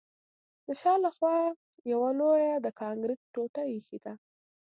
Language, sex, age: Pashto, female, under 19